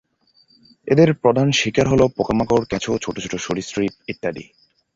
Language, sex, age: Bengali, male, 19-29